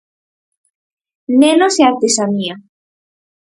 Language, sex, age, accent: Galician, female, under 19, Normativo (estándar)